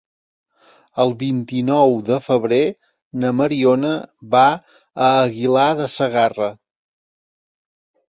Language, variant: Catalan, Central